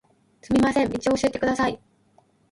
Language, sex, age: Japanese, female, 19-29